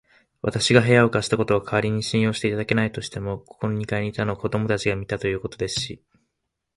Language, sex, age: Japanese, male, 19-29